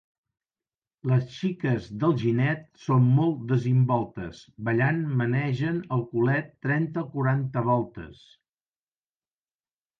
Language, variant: Catalan, Nord-Occidental